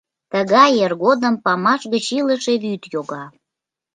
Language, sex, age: Mari, female, 19-29